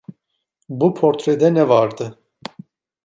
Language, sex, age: Turkish, male, 50-59